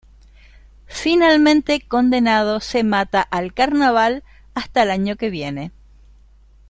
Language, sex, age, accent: Spanish, female, 60-69, Rioplatense: Argentina, Uruguay, este de Bolivia, Paraguay